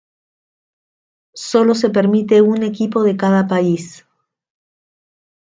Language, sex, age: Spanish, female, 50-59